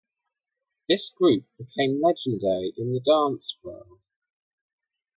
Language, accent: English, England English